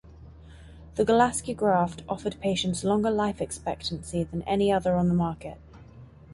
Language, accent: English, England English